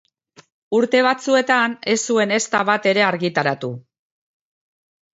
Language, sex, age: Basque, female, 50-59